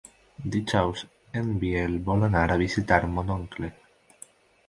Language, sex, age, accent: Catalan, male, 19-29, valencià